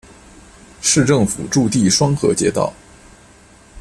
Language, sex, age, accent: Chinese, male, 19-29, 出生地：河南省